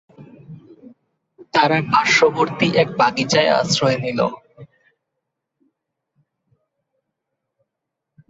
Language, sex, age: Bengali, male, 19-29